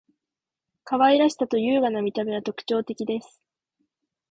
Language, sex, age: Japanese, female, under 19